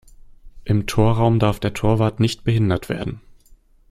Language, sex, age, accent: German, male, 19-29, Deutschland Deutsch